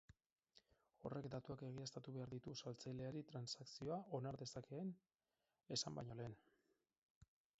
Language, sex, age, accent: Basque, male, 40-49, Erdialdekoa edo Nafarra (Gipuzkoa, Nafarroa)